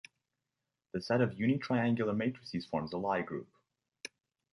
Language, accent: English, United States English